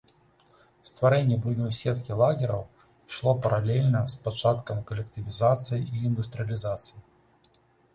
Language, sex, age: Belarusian, male, 40-49